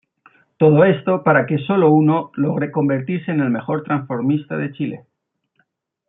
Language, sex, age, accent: Spanish, male, 40-49, España: Norte peninsular (Asturias, Castilla y León, Cantabria, País Vasco, Navarra, Aragón, La Rioja, Guadalajara, Cuenca)